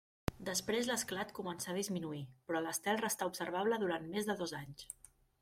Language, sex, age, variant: Catalan, female, 30-39, Central